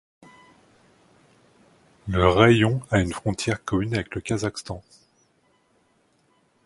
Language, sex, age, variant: French, male, 30-39, Français de métropole